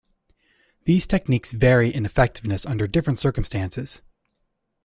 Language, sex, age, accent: English, male, 30-39, United States English